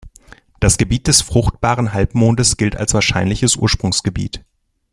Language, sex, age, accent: German, male, 19-29, Deutschland Deutsch